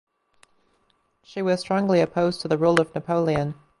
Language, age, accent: English, 19-29, United States English